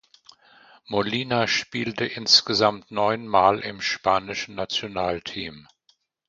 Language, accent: German, Deutschland Deutsch